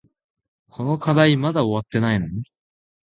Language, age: Japanese, 19-29